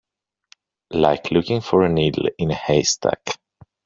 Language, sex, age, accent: English, male, 30-39, England English